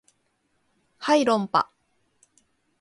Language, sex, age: Japanese, female, 30-39